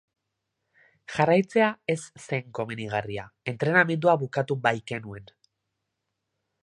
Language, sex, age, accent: Basque, male, 19-29, Erdialdekoa edo Nafarra (Gipuzkoa, Nafarroa)